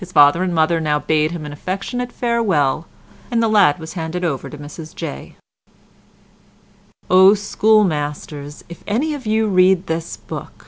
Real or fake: real